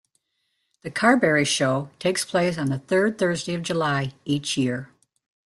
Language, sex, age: English, female, 70-79